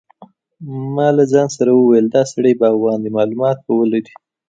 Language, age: Pashto, 19-29